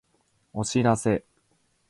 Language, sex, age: Japanese, male, 19-29